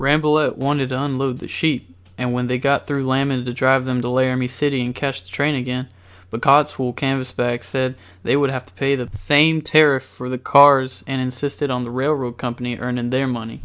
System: none